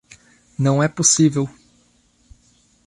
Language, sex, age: Portuguese, male, 30-39